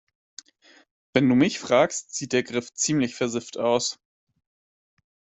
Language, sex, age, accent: German, male, 19-29, Deutschland Deutsch